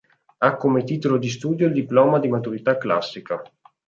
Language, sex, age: Italian, male, 19-29